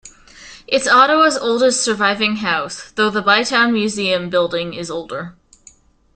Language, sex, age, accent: English, female, 19-29, United States English